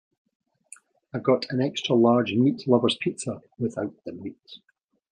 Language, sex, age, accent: English, male, 50-59, Scottish English